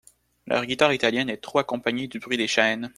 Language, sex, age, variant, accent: French, male, 19-29, Français d'Amérique du Nord, Français du Canada